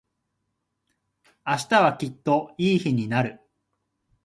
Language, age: Japanese, 19-29